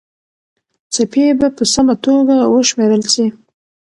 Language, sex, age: Pashto, female, 30-39